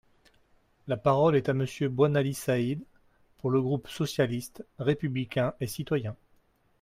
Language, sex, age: French, male, 60-69